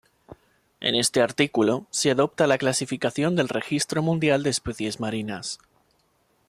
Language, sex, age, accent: Spanish, male, 19-29, España: Centro-Sur peninsular (Madrid, Toledo, Castilla-La Mancha)